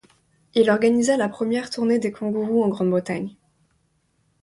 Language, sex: French, female